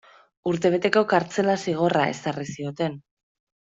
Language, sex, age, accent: Basque, female, 30-39, Mendebalekoa (Araba, Bizkaia, Gipuzkoako mendebaleko herri batzuk)